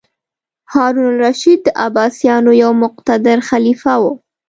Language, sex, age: Pashto, female, 19-29